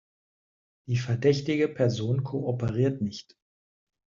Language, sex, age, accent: German, male, 40-49, Deutschland Deutsch